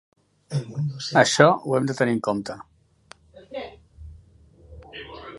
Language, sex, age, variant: Catalan, male, 40-49, Central